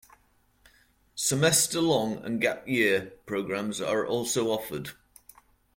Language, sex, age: English, male, 50-59